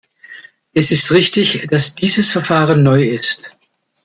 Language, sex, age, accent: German, male, 60-69, Deutschland Deutsch